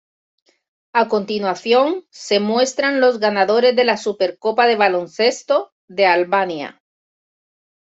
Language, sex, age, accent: Spanish, female, 40-49, España: Centro-Sur peninsular (Madrid, Toledo, Castilla-La Mancha)